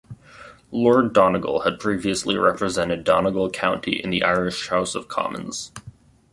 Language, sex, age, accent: English, male, 19-29, United States English